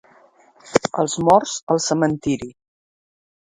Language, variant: Catalan, Septentrional